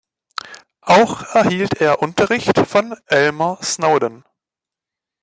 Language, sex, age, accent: German, male, 19-29, Deutschland Deutsch